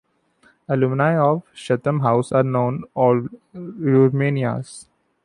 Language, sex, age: English, male, 19-29